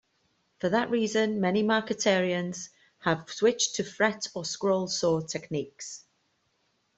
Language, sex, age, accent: English, female, 40-49, Welsh English